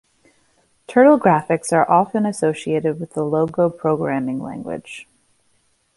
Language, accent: English, United States English